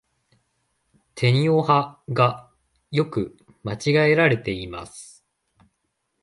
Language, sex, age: Japanese, male, 19-29